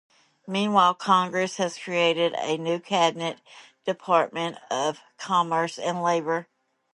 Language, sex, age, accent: English, female, 40-49, United States English